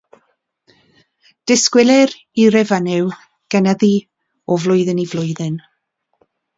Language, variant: Welsh, South-Western Welsh